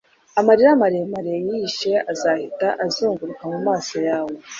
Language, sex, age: Kinyarwanda, female, 40-49